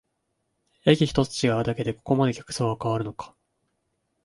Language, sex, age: Japanese, male, 19-29